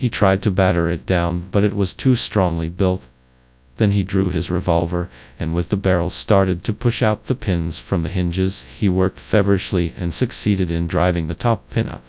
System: TTS, FastPitch